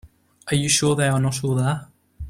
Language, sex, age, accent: English, male, 19-29, England English